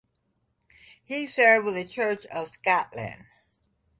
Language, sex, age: English, female, 60-69